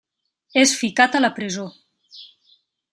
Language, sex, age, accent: Catalan, female, 30-39, valencià